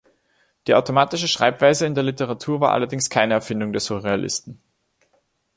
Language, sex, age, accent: German, male, 19-29, Österreichisches Deutsch